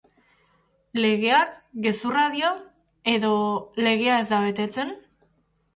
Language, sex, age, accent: Basque, female, 19-29, Erdialdekoa edo Nafarra (Gipuzkoa, Nafarroa)